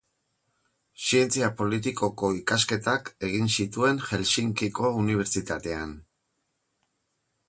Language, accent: Basque, Mendebalekoa (Araba, Bizkaia, Gipuzkoako mendebaleko herri batzuk)